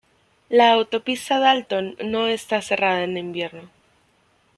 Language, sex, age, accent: Spanish, female, 19-29, México